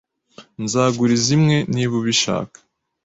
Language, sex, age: Kinyarwanda, male, 30-39